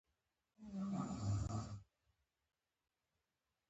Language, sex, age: Pashto, female, 30-39